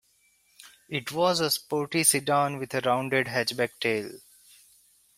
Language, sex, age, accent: English, male, 19-29, India and South Asia (India, Pakistan, Sri Lanka)